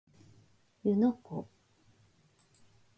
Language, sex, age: Japanese, female, 30-39